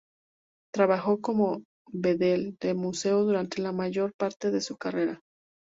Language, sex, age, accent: Spanish, female, 30-39, México